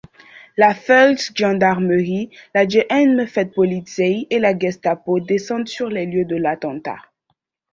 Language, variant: French, Français d'Afrique subsaharienne et des îles africaines